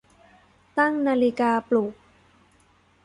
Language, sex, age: Thai, female, 19-29